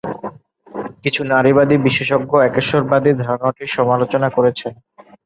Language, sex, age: Bengali, male, 19-29